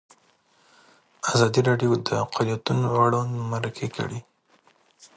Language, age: Pashto, 19-29